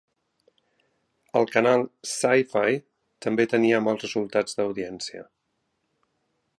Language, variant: Catalan, Central